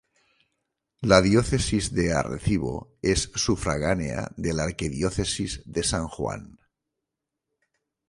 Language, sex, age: Spanish, male, 60-69